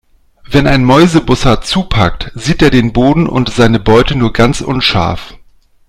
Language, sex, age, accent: German, male, 40-49, Deutschland Deutsch